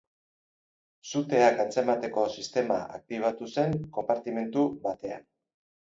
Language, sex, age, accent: Basque, male, 50-59, Erdialdekoa edo Nafarra (Gipuzkoa, Nafarroa)